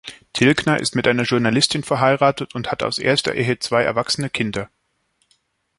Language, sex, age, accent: German, male, 19-29, Schweizerdeutsch